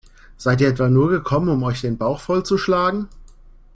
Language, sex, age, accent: German, male, 30-39, Deutschland Deutsch